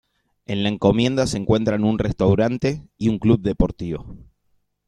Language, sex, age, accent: Spanish, male, 30-39, Rioplatense: Argentina, Uruguay, este de Bolivia, Paraguay